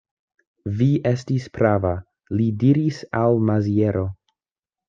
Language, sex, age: Esperanto, male, 19-29